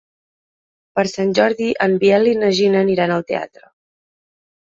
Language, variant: Catalan, Central